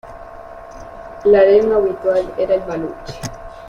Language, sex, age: Spanish, female, 19-29